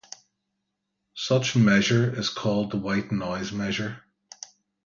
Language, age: English, 40-49